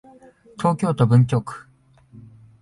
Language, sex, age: Japanese, male, 19-29